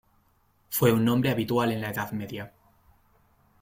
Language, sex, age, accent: Spanish, male, 19-29, España: Norte peninsular (Asturias, Castilla y León, Cantabria, País Vasco, Navarra, Aragón, La Rioja, Guadalajara, Cuenca)